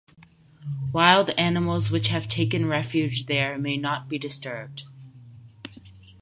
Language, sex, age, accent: English, male, under 19, United States English